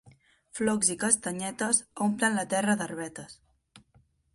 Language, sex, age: Catalan, female, under 19